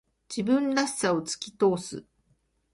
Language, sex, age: Japanese, female, 50-59